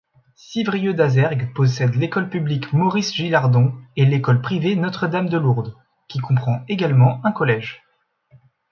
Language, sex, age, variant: French, male, 19-29, Français de métropole